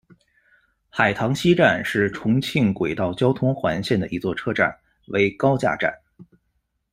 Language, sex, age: Chinese, male, 19-29